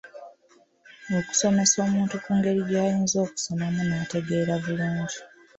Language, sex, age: Ganda, female, 19-29